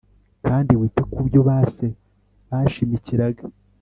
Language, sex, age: Kinyarwanda, male, 30-39